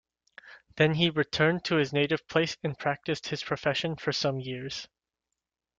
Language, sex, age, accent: English, male, 19-29, United States English